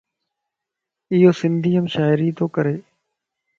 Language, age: Lasi, 19-29